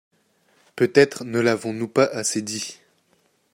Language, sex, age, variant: French, male, 19-29, Français de métropole